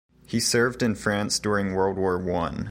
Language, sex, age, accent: English, male, 19-29, United States English